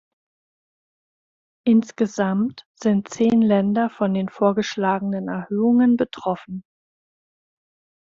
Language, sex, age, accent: German, female, 50-59, Deutschland Deutsch